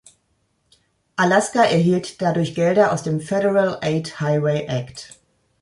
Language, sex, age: German, female, 40-49